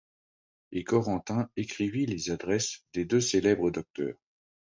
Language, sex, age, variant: French, male, 50-59, Français de métropole